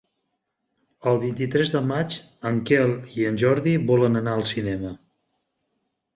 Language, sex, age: Catalan, male, 50-59